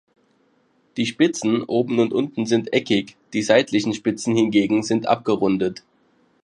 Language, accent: German, Deutschland Deutsch